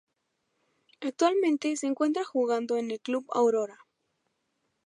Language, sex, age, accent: Spanish, female, 19-29, México